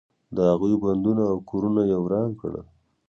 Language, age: Pashto, 19-29